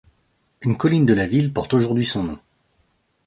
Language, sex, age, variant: French, male, 30-39, Français de métropole